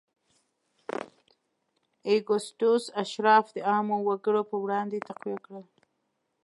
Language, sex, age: Pashto, female, 19-29